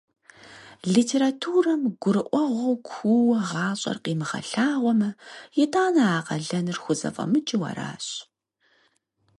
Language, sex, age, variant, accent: Kabardian, female, 30-39, Адыгэбзэ (Къэбэрдей, Кирил, псоми зэдай), Джылэхъстэней (Gilahsteney)